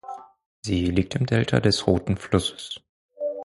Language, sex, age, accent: German, male, 30-39, Deutschland Deutsch